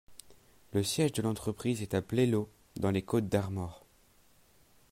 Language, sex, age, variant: French, male, under 19, Français de métropole